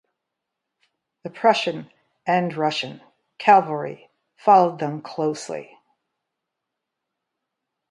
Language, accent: English, United States English